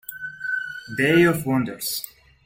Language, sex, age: English, male, 19-29